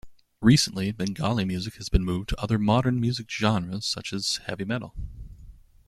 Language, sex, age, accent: English, male, 30-39, United States English